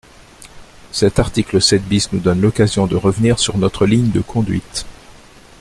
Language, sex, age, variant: French, male, 60-69, Français de métropole